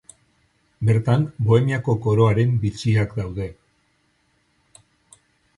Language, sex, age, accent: Basque, male, 50-59, Mendebalekoa (Araba, Bizkaia, Gipuzkoako mendebaleko herri batzuk)